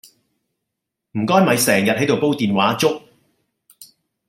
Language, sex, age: Cantonese, male, 30-39